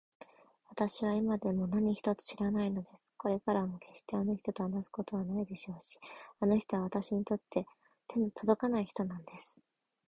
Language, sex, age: Japanese, female, under 19